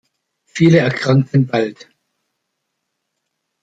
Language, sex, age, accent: German, male, 60-69, Deutschland Deutsch